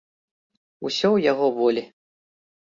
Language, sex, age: Belarusian, male, 30-39